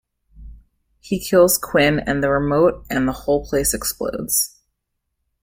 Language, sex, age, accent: English, female, 19-29, United States English